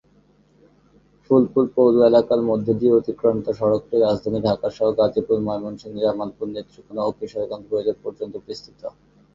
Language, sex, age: Bengali, male, 19-29